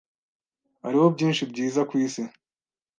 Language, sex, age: Kinyarwanda, male, 19-29